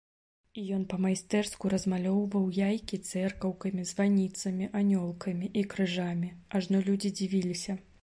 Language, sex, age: Belarusian, female, 30-39